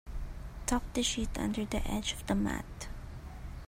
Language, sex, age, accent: English, female, 19-29, Filipino